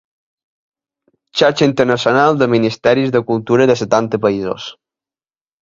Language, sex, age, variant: Catalan, male, 19-29, Balear